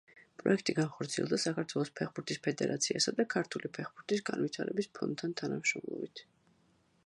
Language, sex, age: Georgian, female, 40-49